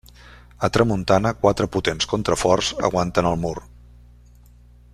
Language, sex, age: Catalan, male, 60-69